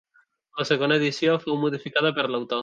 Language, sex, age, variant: Catalan, male, 19-29, Central